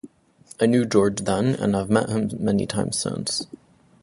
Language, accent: English, United States English